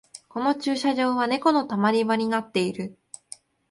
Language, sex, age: Japanese, female, 19-29